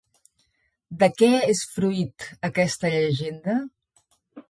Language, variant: Catalan, Central